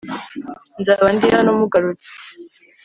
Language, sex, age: Kinyarwanda, female, 19-29